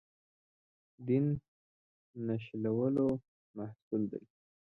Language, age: Pashto, 19-29